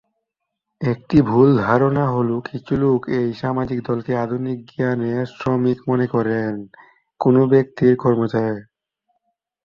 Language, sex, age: Bengali, male, 19-29